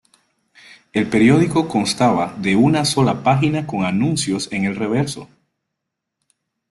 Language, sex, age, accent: Spanish, male, 30-39, Caribe: Cuba, Venezuela, Puerto Rico, República Dominicana, Panamá, Colombia caribeña, México caribeño, Costa del golfo de México